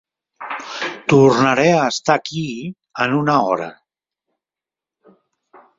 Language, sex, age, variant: Catalan, male, 50-59, Central